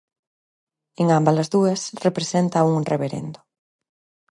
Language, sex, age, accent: Galician, female, 30-39, Normativo (estándar)